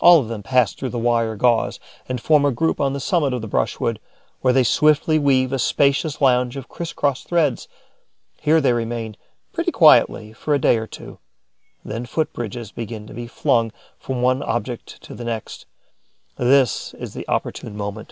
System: none